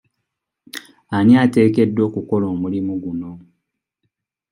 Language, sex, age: Ganda, male, 19-29